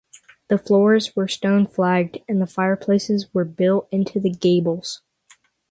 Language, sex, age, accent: English, male, under 19, United States English